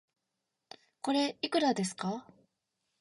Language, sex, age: Japanese, female, 19-29